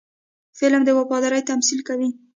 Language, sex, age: Pashto, female, 19-29